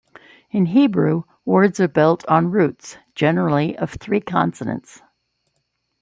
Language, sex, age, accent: English, female, 60-69, United States English